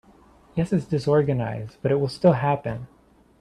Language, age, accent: English, 19-29, United States English